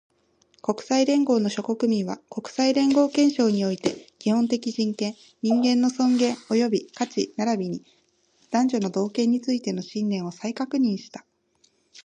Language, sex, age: Japanese, female, 19-29